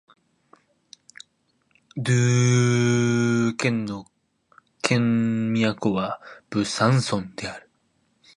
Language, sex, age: Japanese, male, 19-29